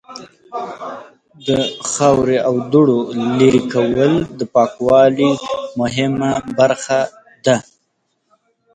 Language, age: Pashto, 19-29